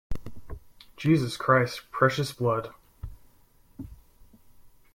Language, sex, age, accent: English, male, 19-29, United States English